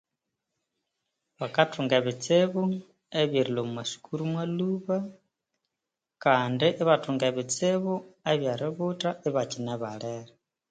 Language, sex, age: Konzo, female, 30-39